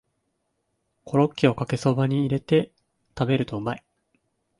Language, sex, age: Japanese, male, 19-29